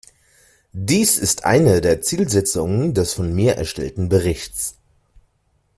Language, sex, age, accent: German, male, 19-29, Deutschland Deutsch